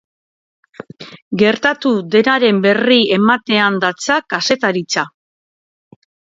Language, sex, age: Basque, female, 40-49